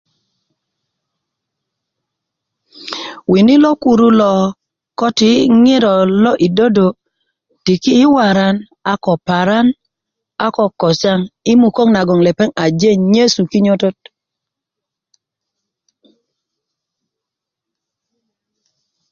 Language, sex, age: Kuku, female, 40-49